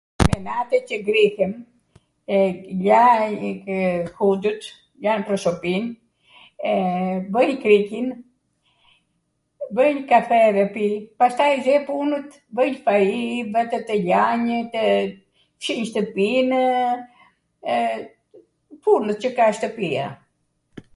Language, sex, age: Arvanitika Albanian, female, 70-79